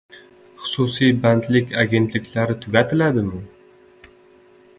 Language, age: Uzbek, 19-29